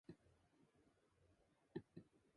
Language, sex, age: English, female, 19-29